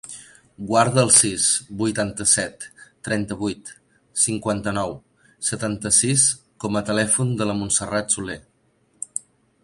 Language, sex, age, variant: Catalan, male, 40-49, Central